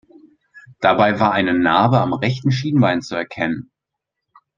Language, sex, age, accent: German, male, 19-29, Deutschland Deutsch